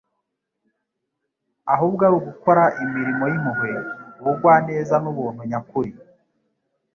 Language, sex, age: Kinyarwanda, male, 19-29